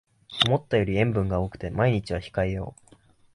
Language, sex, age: Japanese, male, 19-29